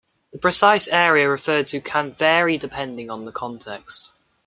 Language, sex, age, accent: English, male, under 19, England English